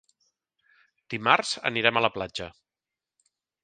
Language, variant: Catalan, Central